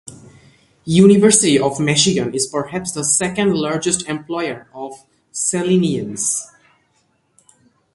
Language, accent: English, United States English; India and South Asia (India, Pakistan, Sri Lanka)